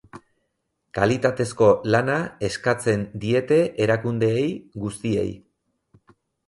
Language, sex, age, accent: Basque, male, 40-49, Erdialdekoa edo Nafarra (Gipuzkoa, Nafarroa)